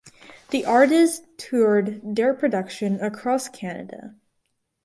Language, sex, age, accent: English, female, under 19, United States English